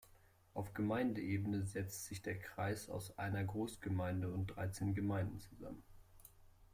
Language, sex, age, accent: German, male, 30-39, Deutschland Deutsch